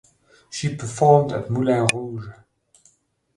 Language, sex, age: English, male, 40-49